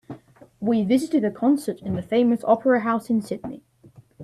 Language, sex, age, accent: English, male, under 19, England English